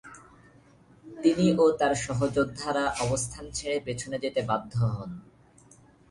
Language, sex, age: Bengali, male, 19-29